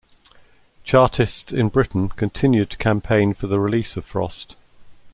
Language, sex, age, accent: English, male, 60-69, England English